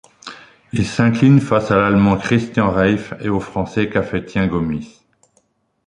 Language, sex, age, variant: French, male, 60-69, Français de métropole